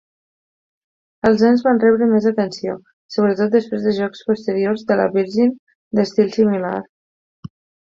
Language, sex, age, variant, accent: Catalan, female, 30-39, Nord-Occidental, Lleidatà